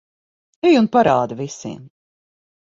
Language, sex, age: Latvian, female, 50-59